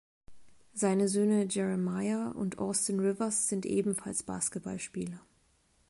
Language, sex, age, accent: German, female, 30-39, Deutschland Deutsch